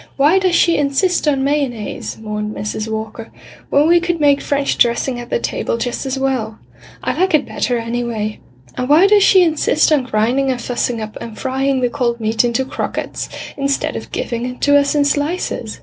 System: none